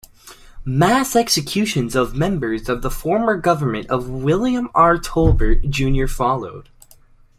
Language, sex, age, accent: English, male, under 19, United States English